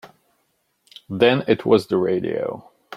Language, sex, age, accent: English, male, 30-39, United States English